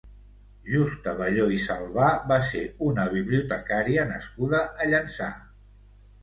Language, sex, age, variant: Catalan, male, 60-69, Central